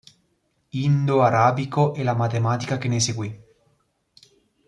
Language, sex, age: Italian, male, 19-29